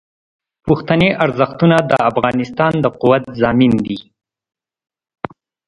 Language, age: Pashto, 30-39